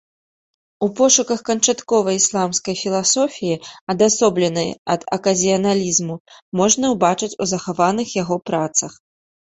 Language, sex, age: Belarusian, female, 30-39